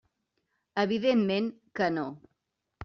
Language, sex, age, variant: Catalan, female, 40-49, Central